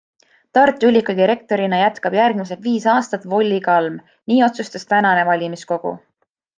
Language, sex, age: Estonian, female, 19-29